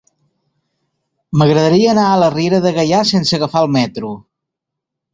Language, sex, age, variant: Catalan, male, 40-49, Central